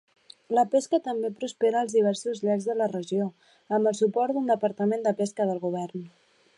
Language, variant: Catalan, Central